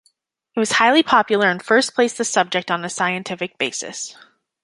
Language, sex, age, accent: English, female, 30-39, Canadian English